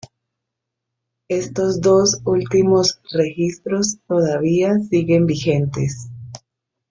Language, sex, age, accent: Spanish, female, 30-39, Caribe: Cuba, Venezuela, Puerto Rico, República Dominicana, Panamá, Colombia caribeña, México caribeño, Costa del golfo de México